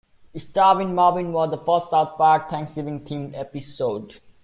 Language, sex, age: English, male, 19-29